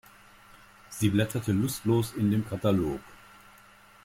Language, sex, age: German, male, 60-69